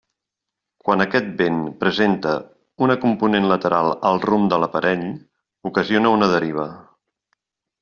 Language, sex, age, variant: Catalan, male, 50-59, Central